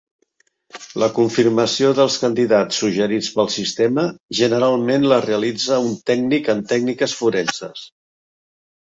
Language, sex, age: Catalan, male, 60-69